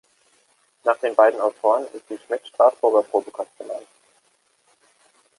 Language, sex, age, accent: German, male, 30-39, Deutschland Deutsch